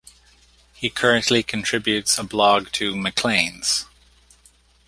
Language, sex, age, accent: English, male, 50-59, Canadian English